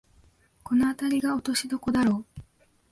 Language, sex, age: Japanese, female, 19-29